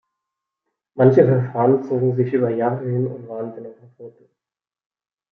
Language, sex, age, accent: German, male, 19-29, Deutschland Deutsch